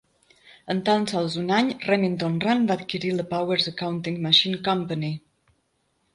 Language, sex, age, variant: Catalan, female, 50-59, Balear